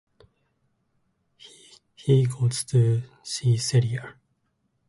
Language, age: English, 19-29